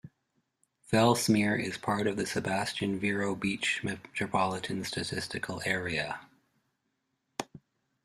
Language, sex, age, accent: English, male, 50-59, Canadian English